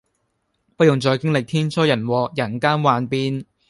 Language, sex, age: Cantonese, male, 19-29